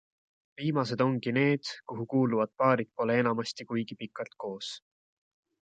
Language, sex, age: Estonian, male, 19-29